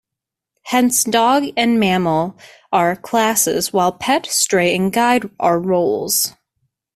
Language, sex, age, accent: English, female, 19-29, United States English